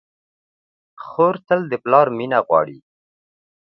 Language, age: Pashto, 30-39